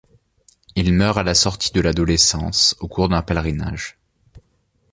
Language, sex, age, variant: French, male, 19-29, Français de métropole